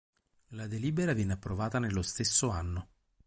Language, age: Italian, 30-39